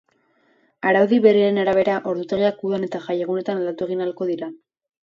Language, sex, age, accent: Basque, female, under 19, Erdialdekoa edo Nafarra (Gipuzkoa, Nafarroa)